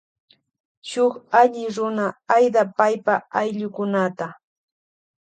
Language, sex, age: Loja Highland Quichua, female, 40-49